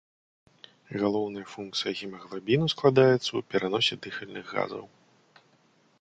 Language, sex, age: Belarusian, male, 30-39